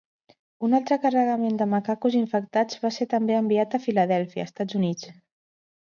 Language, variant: Catalan, Central